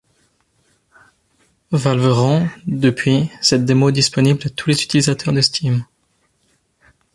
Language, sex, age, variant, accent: French, male, 30-39, Français d'Europe, Français de Suisse